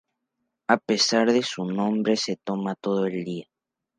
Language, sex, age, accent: Spanish, male, under 19, México